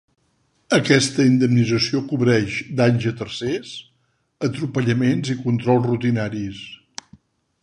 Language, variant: Catalan, Central